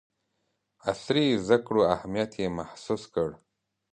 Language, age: Pashto, 30-39